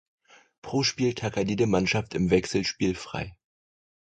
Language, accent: German, Deutschland Deutsch